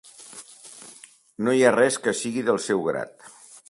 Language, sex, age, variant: Catalan, male, 60-69, Septentrional